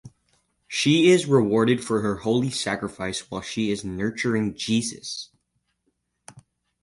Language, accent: English, United States English